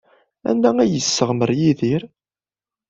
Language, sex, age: Kabyle, male, 19-29